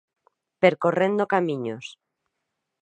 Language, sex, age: Galician, female, 40-49